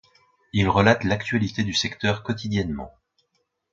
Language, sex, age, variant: French, male, 30-39, Français de métropole